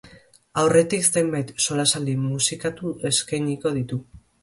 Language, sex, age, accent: Basque, male, under 19, Erdialdekoa edo Nafarra (Gipuzkoa, Nafarroa)